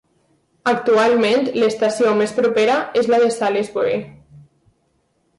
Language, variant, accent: Catalan, Valencià meridional, valencià